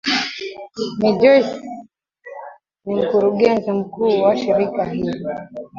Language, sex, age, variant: Swahili, female, 19-29, Kiswahili cha Bara ya Kenya